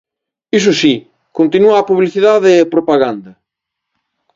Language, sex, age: Galician, male, 40-49